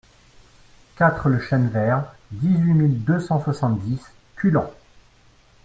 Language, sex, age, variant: French, male, 40-49, Français de métropole